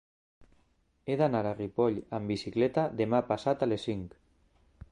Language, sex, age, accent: Catalan, male, 40-49, valencià